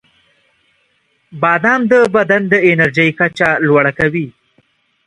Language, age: Pashto, 19-29